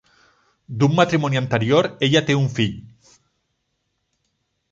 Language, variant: Catalan, Central